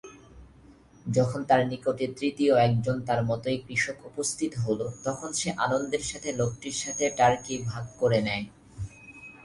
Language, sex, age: Bengali, male, 19-29